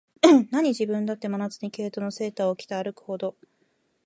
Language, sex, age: Japanese, female, 19-29